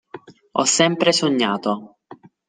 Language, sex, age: Italian, male, under 19